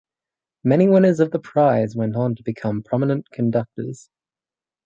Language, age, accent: English, under 19, Australian English